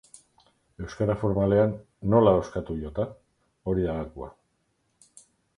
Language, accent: Basque, Erdialdekoa edo Nafarra (Gipuzkoa, Nafarroa)